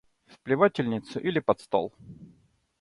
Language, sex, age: Russian, male, 30-39